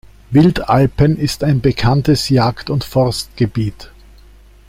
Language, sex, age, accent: German, male, 60-69, Österreichisches Deutsch